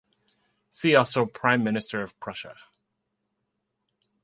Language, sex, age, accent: English, male, 40-49, United States English